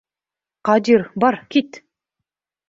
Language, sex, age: Bashkir, female, 19-29